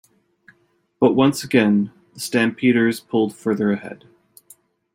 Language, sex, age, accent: English, male, 30-39, United States English